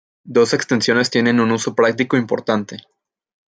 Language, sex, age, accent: Spanish, male, under 19, México